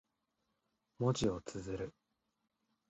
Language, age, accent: Japanese, 19-29, 標準語